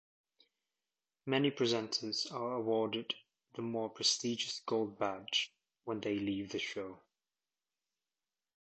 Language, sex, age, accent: English, male, 30-39, England English